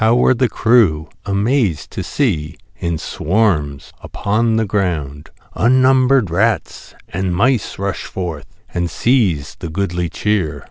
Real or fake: real